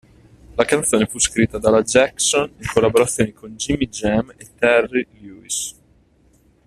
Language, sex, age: Italian, male, 19-29